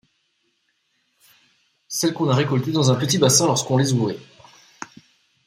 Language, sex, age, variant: French, male, 30-39, Français de métropole